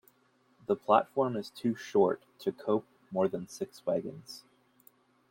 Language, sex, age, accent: English, male, 30-39, United States English